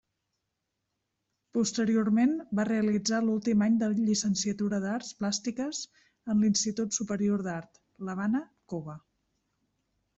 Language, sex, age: Catalan, female, 90+